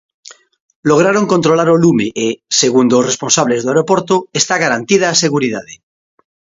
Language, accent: Galician, Normativo (estándar)